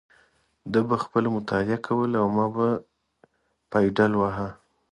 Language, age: Pashto, 19-29